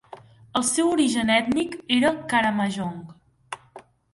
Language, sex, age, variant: Catalan, female, under 19, Central